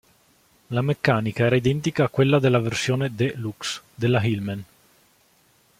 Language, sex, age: Italian, male, 19-29